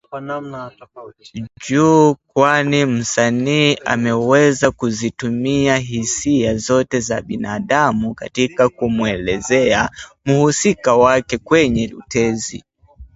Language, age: Swahili, 19-29